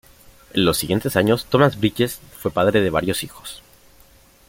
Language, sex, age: Spanish, male, under 19